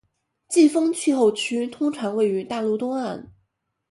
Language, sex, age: Chinese, female, 19-29